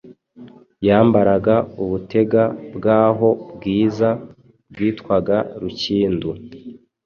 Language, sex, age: Kinyarwanda, male, 19-29